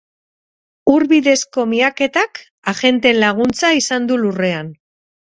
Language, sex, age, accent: Basque, female, 40-49, Mendebalekoa (Araba, Bizkaia, Gipuzkoako mendebaleko herri batzuk)